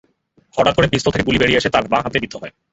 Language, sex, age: Bengali, male, 19-29